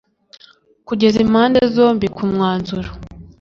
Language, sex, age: Kinyarwanda, female, under 19